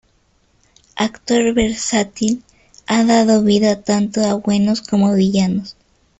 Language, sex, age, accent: Spanish, female, under 19, Andino-Pacífico: Colombia, Perú, Ecuador, oeste de Bolivia y Venezuela andina